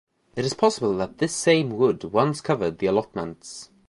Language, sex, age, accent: English, male, under 19, England English